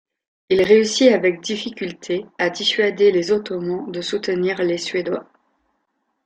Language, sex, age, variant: French, female, 19-29, Français de métropole